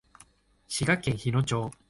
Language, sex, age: Japanese, male, 19-29